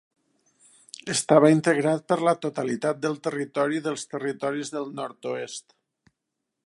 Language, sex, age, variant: Catalan, male, 50-59, Septentrional